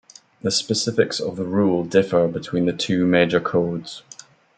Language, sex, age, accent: English, male, 30-39, England English